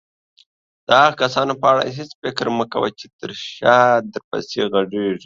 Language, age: Pashto, under 19